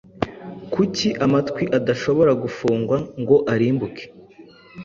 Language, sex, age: Kinyarwanda, male, 19-29